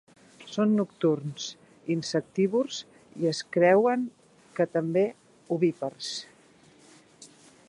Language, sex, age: Catalan, female, 50-59